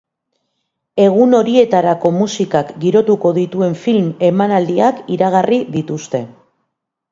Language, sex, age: Basque, female, 50-59